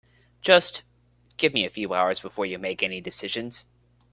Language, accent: English, United States English